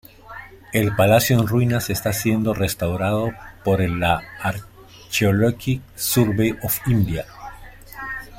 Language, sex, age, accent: Spanish, male, 50-59, Andino-Pacífico: Colombia, Perú, Ecuador, oeste de Bolivia y Venezuela andina